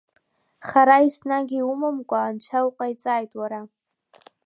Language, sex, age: Abkhazian, female, under 19